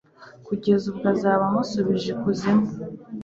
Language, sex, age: Kinyarwanda, female, 19-29